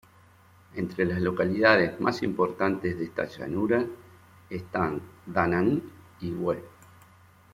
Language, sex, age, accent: Spanish, male, 50-59, Rioplatense: Argentina, Uruguay, este de Bolivia, Paraguay